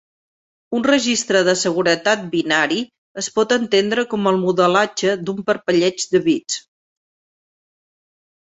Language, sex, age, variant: Catalan, female, 50-59, Central